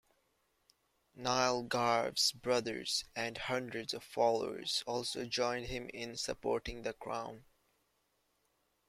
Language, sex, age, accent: English, male, 19-29, West Indies and Bermuda (Bahamas, Bermuda, Jamaica, Trinidad)